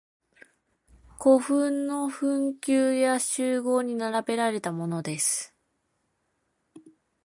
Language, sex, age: Japanese, female, 19-29